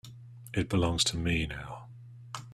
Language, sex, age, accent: English, male, 30-39, England English